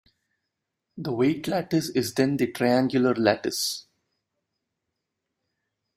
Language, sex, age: English, male, 19-29